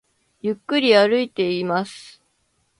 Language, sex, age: Japanese, female, 19-29